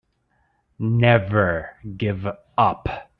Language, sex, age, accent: English, male, 30-39, United States English